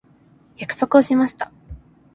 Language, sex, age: Japanese, female, under 19